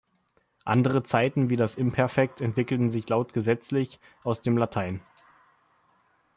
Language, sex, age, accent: German, male, 19-29, Deutschland Deutsch